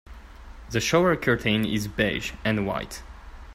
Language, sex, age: English, male, 19-29